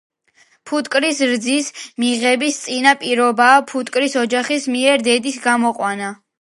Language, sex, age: Georgian, female, under 19